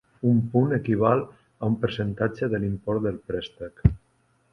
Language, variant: Catalan, Central